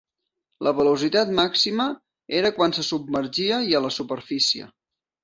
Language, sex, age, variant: Catalan, male, 30-39, Central